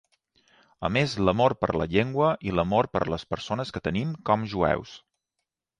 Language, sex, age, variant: Catalan, male, 40-49, Balear